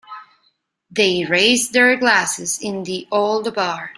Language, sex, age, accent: English, female, 19-29, England English